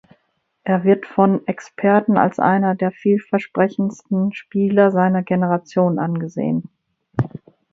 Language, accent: German, Deutschland Deutsch